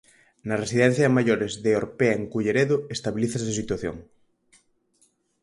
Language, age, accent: Galician, 19-29, Oriental (común en zona oriental)